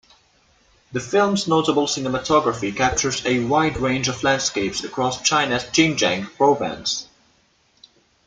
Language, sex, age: English, male, 19-29